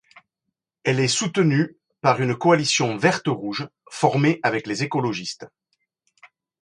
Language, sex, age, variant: French, male, 40-49, Français de métropole